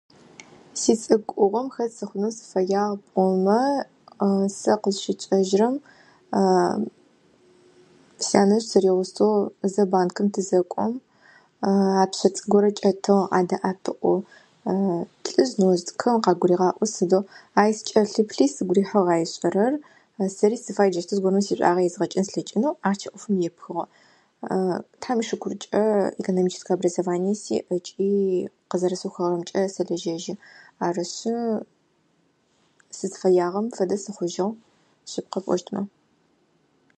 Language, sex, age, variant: Adyghe, female, 19-29, Адыгабзэ (Кирил, пстэумэ зэдыряе)